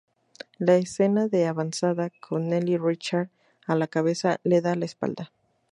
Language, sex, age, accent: Spanish, female, 19-29, México